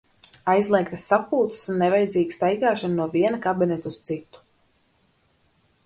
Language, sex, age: Latvian, female, 19-29